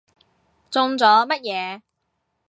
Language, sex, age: Cantonese, female, 19-29